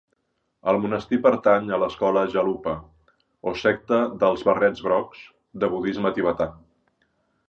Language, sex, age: Catalan, male, 40-49